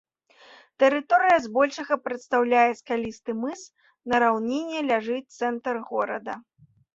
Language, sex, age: Belarusian, female, 30-39